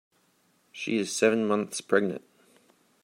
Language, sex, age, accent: English, male, 19-29, United States English